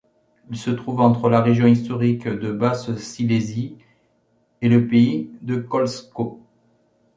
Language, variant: French, Français de métropole